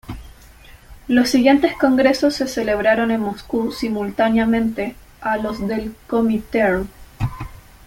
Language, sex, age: Spanish, female, 19-29